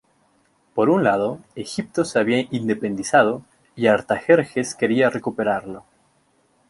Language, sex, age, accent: Spanish, male, 19-29, México